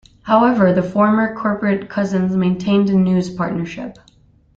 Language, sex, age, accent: English, female, 19-29, United States English